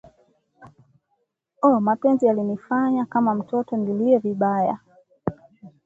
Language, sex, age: Swahili, female, 19-29